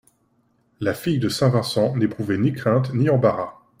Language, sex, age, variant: French, male, 19-29, Français de métropole